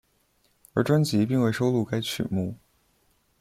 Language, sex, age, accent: Chinese, male, under 19, 出生地：北京市